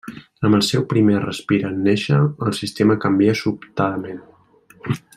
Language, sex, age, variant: Catalan, male, 19-29, Central